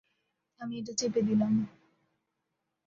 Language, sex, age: Bengali, female, 19-29